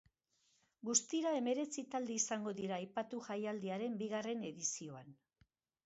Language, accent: Basque, Mendebalekoa (Araba, Bizkaia, Gipuzkoako mendebaleko herri batzuk)